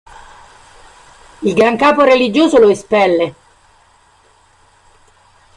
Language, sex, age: Italian, female, 50-59